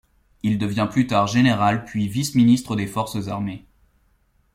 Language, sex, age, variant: French, male, 19-29, Français de métropole